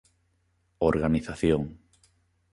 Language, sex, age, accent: Galician, male, 30-39, Normativo (estándar)